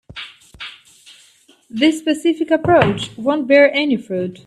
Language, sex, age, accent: English, female, 19-29, United States English